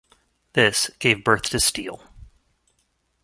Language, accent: English, United States English